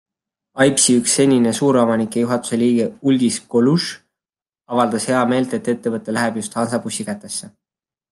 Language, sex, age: Estonian, male, 19-29